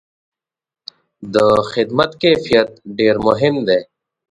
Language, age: Pashto, 19-29